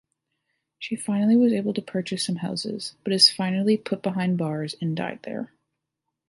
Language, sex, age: English, female, 19-29